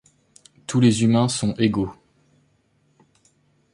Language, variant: French, Français de métropole